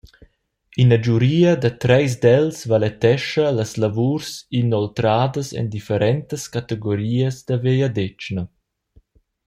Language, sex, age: Romansh, male, 19-29